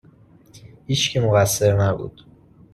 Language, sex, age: Persian, male, 19-29